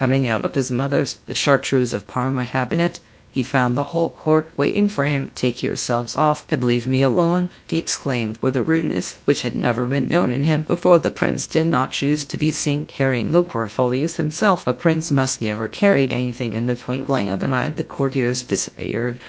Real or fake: fake